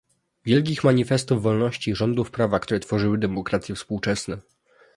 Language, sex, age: Polish, male, 19-29